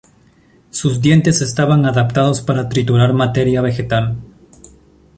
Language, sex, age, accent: Spanish, male, 19-29, Andino-Pacífico: Colombia, Perú, Ecuador, oeste de Bolivia y Venezuela andina